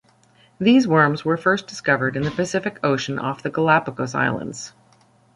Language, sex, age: English, female, 40-49